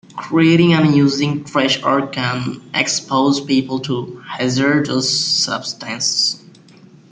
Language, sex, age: English, male, 19-29